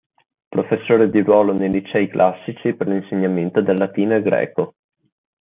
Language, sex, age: Italian, male, under 19